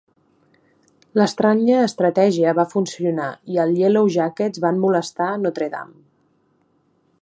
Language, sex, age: Catalan, female, 19-29